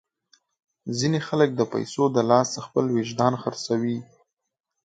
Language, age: Pashto, 19-29